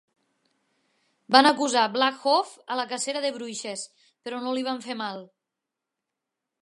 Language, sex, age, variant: Catalan, female, 19-29, Nord-Occidental